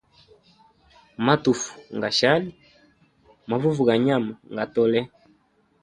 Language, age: Hemba, 19-29